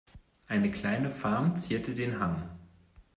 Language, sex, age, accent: German, male, 19-29, Deutschland Deutsch